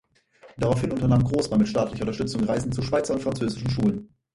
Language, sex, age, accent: German, male, 19-29, Deutschland Deutsch